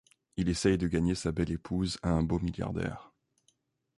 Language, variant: French, Français de métropole